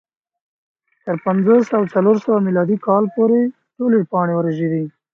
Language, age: Pashto, 19-29